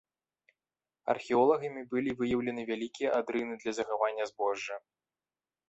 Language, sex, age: Belarusian, male, 19-29